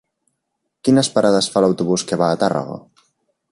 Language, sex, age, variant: Catalan, male, 19-29, Central